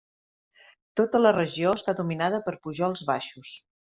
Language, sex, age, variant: Catalan, female, 40-49, Central